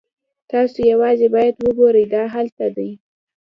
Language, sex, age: Pashto, female, under 19